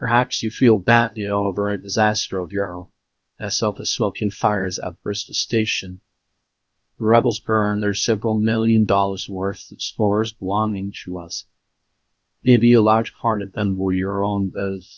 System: TTS, VITS